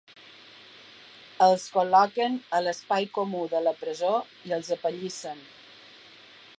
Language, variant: Catalan, Balear